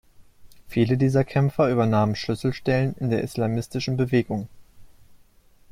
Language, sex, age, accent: German, male, 19-29, Deutschland Deutsch